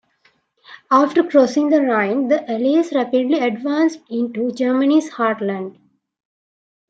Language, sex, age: English, female, 19-29